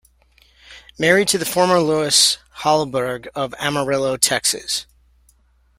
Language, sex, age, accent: English, male, 40-49, United States English